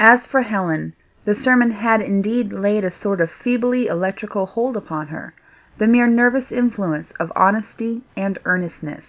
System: none